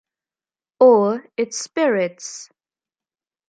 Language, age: English, 19-29